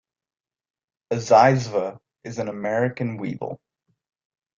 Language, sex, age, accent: English, male, under 19, United States English